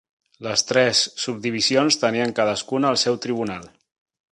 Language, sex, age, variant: Catalan, male, 30-39, Central